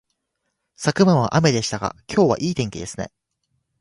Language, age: Japanese, 19-29